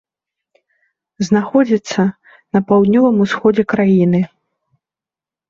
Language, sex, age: Belarusian, female, 19-29